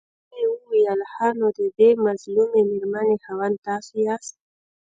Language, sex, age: Pashto, female, 19-29